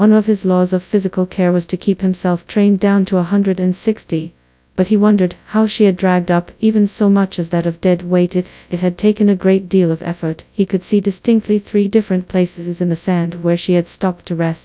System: TTS, FastPitch